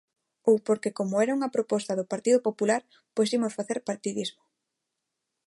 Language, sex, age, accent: Galician, female, 19-29, Neofalante